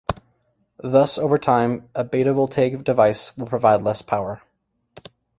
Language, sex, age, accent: English, male, 19-29, United States English